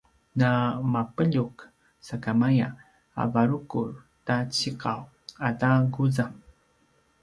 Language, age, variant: Paiwan, 30-39, pinayuanan a kinaikacedasan (東排灣語)